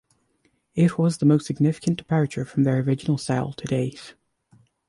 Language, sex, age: English, male, under 19